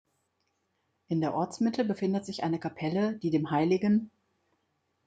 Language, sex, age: German, female, 50-59